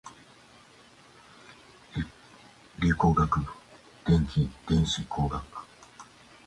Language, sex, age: Japanese, male, 50-59